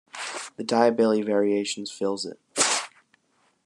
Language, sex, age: English, male, under 19